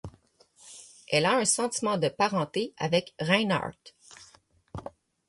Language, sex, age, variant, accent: French, female, 30-39, Français d'Amérique du Nord, Français du Canada